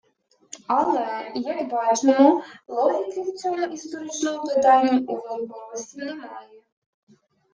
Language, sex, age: Ukrainian, female, 19-29